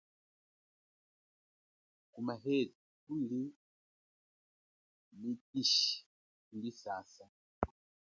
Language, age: Chokwe, 40-49